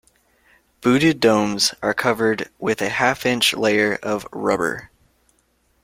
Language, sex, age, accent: English, male, 19-29, United States English